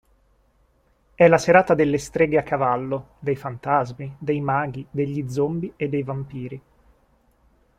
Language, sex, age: Italian, male, 19-29